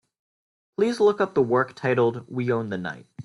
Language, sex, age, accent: English, male, 19-29, United States English